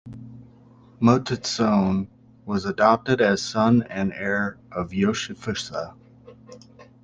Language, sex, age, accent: English, male, 40-49, United States English